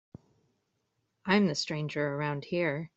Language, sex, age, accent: English, female, 30-39, United States English